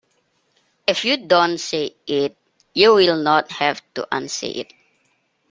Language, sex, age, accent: English, male, 19-29, United States English